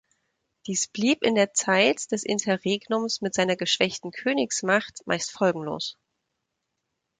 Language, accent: German, Deutschland Deutsch